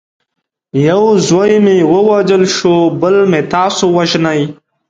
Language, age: Pashto, 19-29